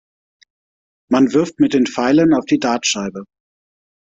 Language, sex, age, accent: German, male, 40-49, Deutschland Deutsch